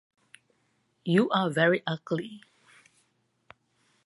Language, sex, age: English, female, 60-69